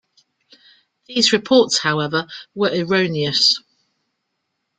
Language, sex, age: English, female, 50-59